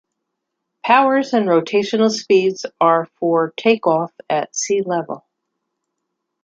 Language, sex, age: English, female, 50-59